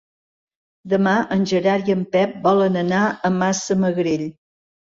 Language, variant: Catalan, Central